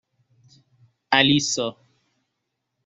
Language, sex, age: Persian, male, 19-29